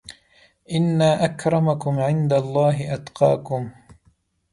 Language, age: Pashto, 19-29